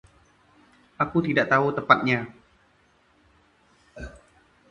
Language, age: Indonesian, 19-29